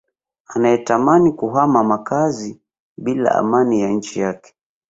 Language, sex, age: Swahili, male, 30-39